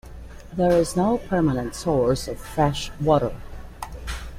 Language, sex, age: English, female, 50-59